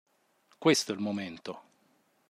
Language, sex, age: Italian, male, 40-49